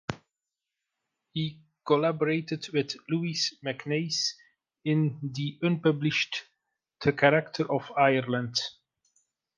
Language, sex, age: English, male, 40-49